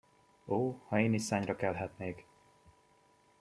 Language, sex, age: Hungarian, male, 19-29